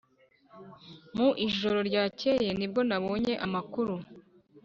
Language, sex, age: Kinyarwanda, female, 19-29